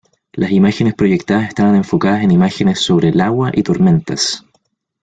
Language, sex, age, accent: Spanish, male, 19-29, Chileno: Chile, Cuyo